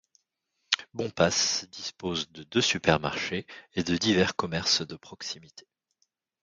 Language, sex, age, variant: French, male, 30-39, Français de métropole